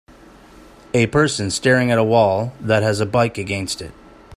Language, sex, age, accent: English, male, 40-49, Canadian English